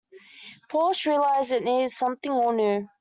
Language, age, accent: English, under 19, Australian English